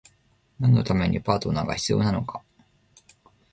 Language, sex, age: Japanese, male, 19-29